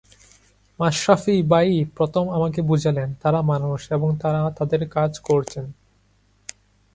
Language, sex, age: Bengali, male, 19-29